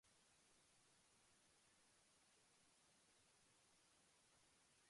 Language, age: English, under 19